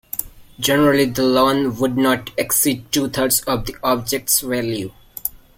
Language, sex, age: English, male, 19-29